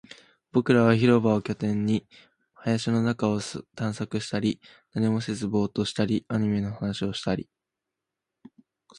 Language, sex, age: Japanese, male, under 19